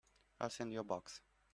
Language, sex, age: English, male, 19-29